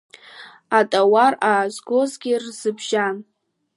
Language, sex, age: Abkhazian, female, under 19